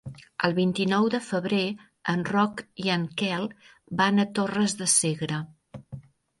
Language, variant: Catalan, Septentrional